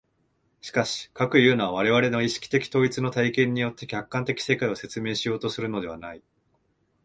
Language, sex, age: Japanese, male, 19-29